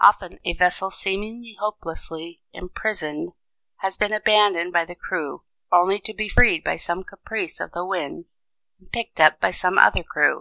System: none